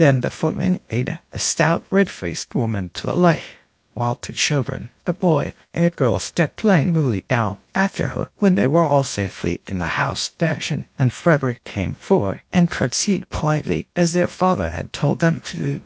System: TTS, GlowTTS